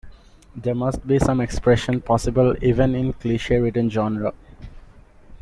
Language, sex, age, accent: English, male, 19-29, India and South Asia (India, Pakistan, Sri Lanka)